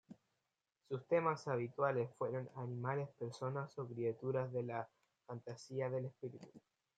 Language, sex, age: Spanish, male, 19-29